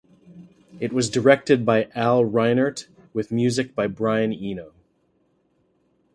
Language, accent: English, United States English